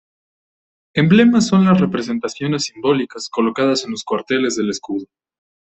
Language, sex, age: Spanish, male, 19-29